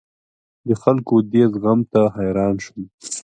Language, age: Pashto, 19-29